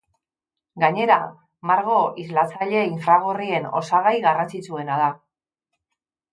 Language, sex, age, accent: Basque, female, 50-59, Mendebalekoa (Araba, Bizkaia, Gipuzkoako mendebaleko herri batzuk)